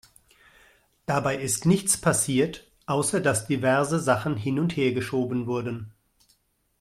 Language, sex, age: German, male, 50-59